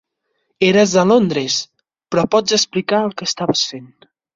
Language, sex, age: Catalan, male, 19-29